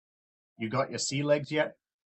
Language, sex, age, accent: English, male, 30-39, Australian English